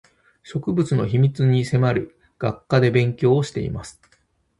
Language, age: Japanese, 40-49